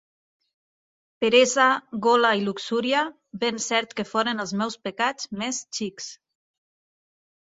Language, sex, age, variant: Catalan, female, 30-39, Nord-Occidental